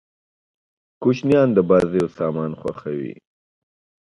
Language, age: Pashto, 19-29